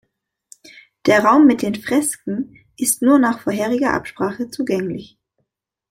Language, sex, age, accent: German, female, 19-29, Deutschland Deutsch